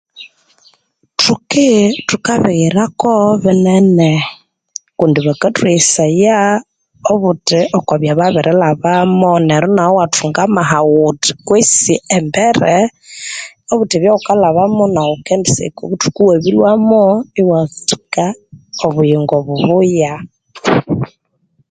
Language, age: Konzo, 19-29